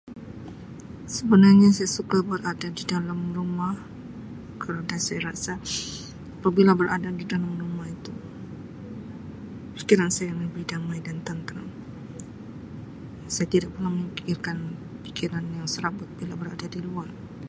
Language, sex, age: Sabah Malay, female, 40-49